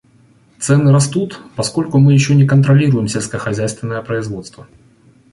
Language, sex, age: Russian, male, 30-39